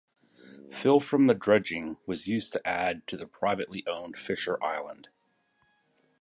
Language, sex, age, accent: English, male, 50-59, United States English